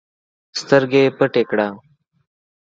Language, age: Pashto, under 19